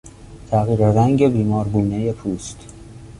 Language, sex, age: Persian, male, 19-29